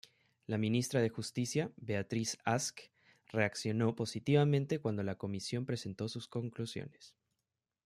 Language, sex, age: Spanish, male, 30-39